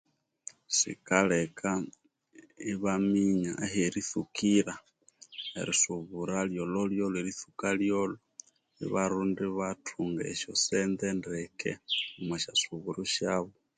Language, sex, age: Konzo, male, 30-39